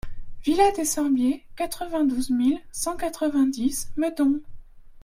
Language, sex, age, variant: French, female, 19-29, Français de métropole